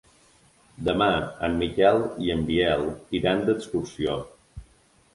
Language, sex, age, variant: Catalan, male, 30-39, Balear